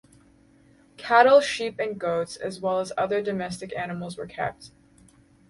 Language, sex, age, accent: English, female, 19-29, Canadian English